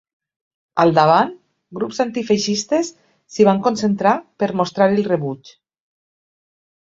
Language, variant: Catalan, Nord-Occidental